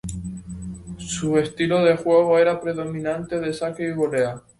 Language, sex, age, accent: Spanish, male, 19-29, España: Islas Canarias